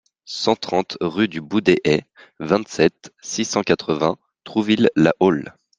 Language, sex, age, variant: French, male, 19-29, Français de métropole